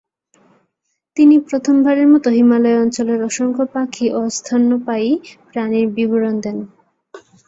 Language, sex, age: Bengali, female, 19-29